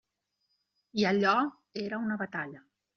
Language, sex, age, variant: Catalan, female, 50-59, Nord-Occidental